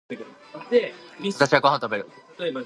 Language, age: Japanese, 19-29